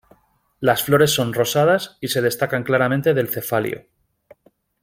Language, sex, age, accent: Spanish, male, 40-49, España: Centro-Sur peninsular (Madrid, Toledo, Castilla-La Mancha)